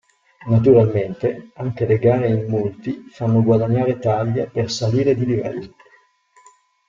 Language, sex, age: Italian, male, 40-49